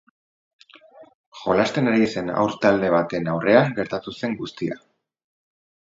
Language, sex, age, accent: Basque, male, 40-49, Erdialdekoa edo Nafarra (Gipuzkoa, Nafarroa)